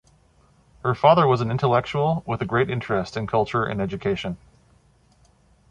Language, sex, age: English, male, 40-49